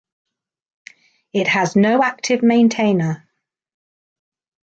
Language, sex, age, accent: English, female, 50-59, England English